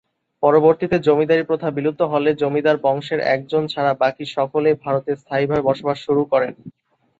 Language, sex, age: Bengali, male, 19-29